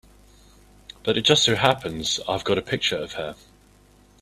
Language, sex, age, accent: English, male, 30-39, England English